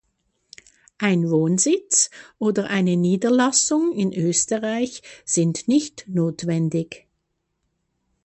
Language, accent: German, Schweizerdeutsch